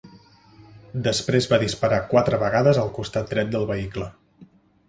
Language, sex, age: Catalan, male, 40-49